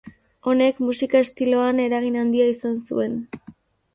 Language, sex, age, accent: Basque, female, 19-29, Mendebalekoa (Araba, Bizkaia, Gipuzkoako mendebaleko herri batzuk)